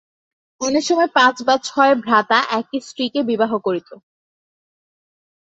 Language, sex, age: Bengali, female, 19-29